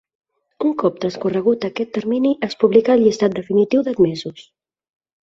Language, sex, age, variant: Catalan, female, 30-39, Central